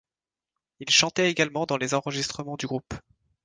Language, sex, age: French, male, 19-29